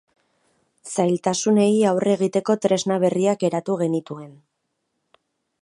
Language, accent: Basque, Erdialdekoa edo Nafarra (Gipuzkoa, Nafarroa)